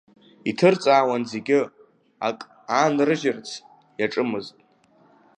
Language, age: Abkhazian, under 19